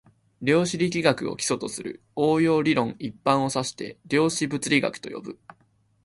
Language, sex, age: Japanese, male, 19-29